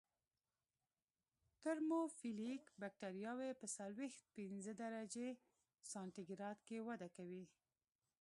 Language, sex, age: Pashto, female, 19-29